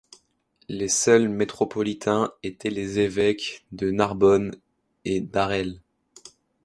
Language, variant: French, Français de métropole